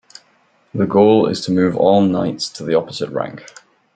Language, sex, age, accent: English, male, 30-39, England English